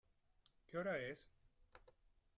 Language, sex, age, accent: Spanish, male, 40-49, España: Islas Canarias